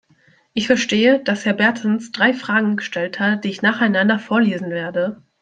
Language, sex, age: German, female, 19-29